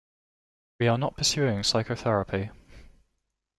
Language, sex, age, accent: English, male, 19-29, England English